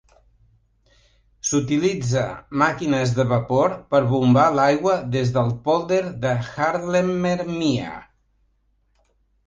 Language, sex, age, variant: Catalan, male, 70-79, Central